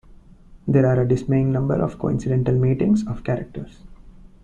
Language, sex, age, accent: English, male, 19-29, India and South Asia (India, Pakistan, Sri Lanka)